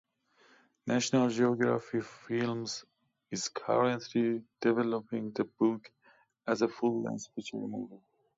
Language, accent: English, United States English